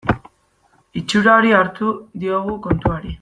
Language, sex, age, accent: Basque, female, 19-29, Mendebalekoa (Araba, Bizkaia, Gipuzkoako mendebaleko herri batzuk)